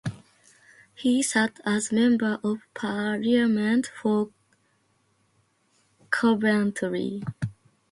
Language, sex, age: English, female, 19-29